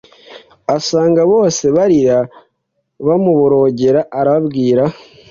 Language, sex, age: Kinyarwanda, male, 50-59